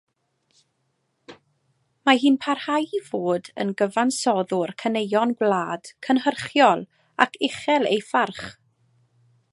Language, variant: Welsh, Mid Wales